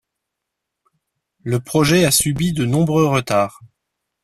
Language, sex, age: French, male, 40-49